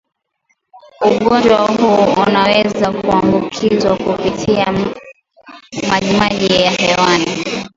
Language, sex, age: Swahili, female, 19-29